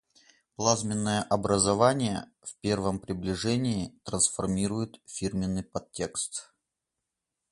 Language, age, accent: Russian, 19-29, Русский